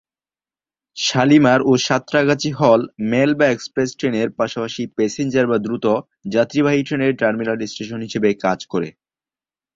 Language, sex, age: Bengali, male, under 19